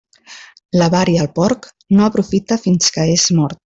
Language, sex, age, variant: Catalan, female, 40-49, Central